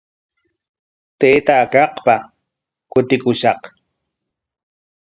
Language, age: Corongo Ancash Quechua, 40-49